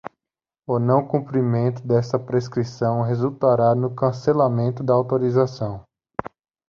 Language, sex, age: Portuguese, male, 19-29